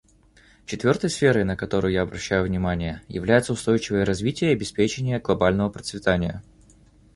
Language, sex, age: Russian, male, 19-29